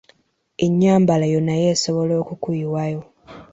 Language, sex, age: Ganda, female, 19-29